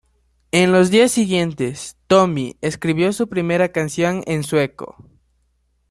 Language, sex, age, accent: Spanish, male, under 19, Andino-Pacífico: Colombia, Perú, Ecuador, oeste de Bolivia y Venezuela andina